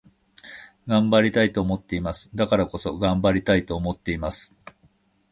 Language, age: Japanese, 50-59